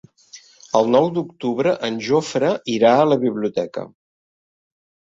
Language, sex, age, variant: Catalan, male, 60-69, Central